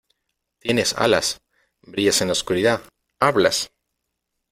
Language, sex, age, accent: Spanish, male, 40-49, Andino-Pacífico: Colombia, Perú, Ecuador, oeste de Bolivia y Venezuela andina